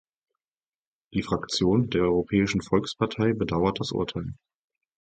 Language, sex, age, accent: German, male, 30-39, Deutschland Deutsch